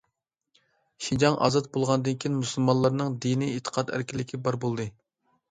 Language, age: Uyghur, 19-29